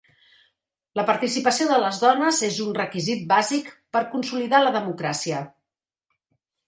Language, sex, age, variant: Catalan, female, 50-59, Central